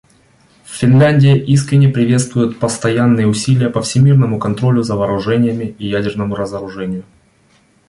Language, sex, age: Russian, male, 30-39